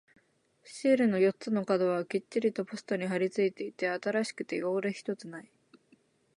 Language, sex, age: Japanese, female, 19-29